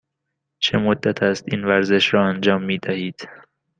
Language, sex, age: Persian, male, 19-29